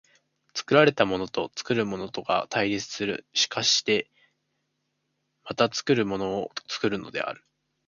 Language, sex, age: Japanese, male, 19-29